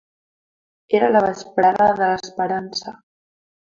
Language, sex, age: Catalan, female, under 19